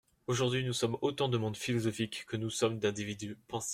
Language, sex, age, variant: French, male, under 19, Français de métropole